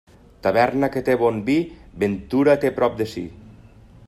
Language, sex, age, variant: Catalan, male, 40-49, Nord-Occidental